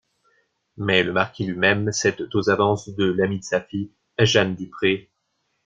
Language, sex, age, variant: French, male, 19-29, Français de métropole